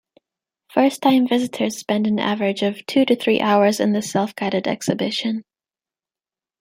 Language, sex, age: English, female, 19-29